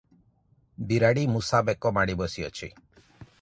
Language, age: Odia, 40-49